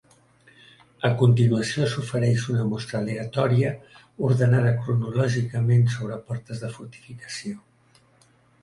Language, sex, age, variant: Catalan, male, 70-79, Central